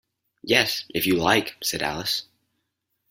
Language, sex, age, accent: English, male, under 19, United States English